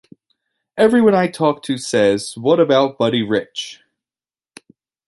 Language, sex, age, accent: English, male, 19-29, United States English